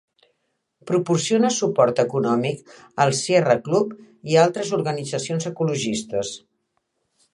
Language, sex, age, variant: Catalan, female, 60-69, Central